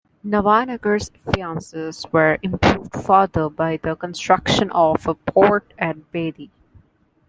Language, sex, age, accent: English, female, 19-29, India and South Asia (India, Pakistan, Sri Lanka)